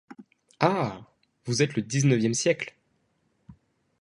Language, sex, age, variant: French, male, 19-29, Français de métropole